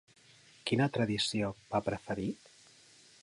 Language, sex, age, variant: Catalan, male, 50-59, Central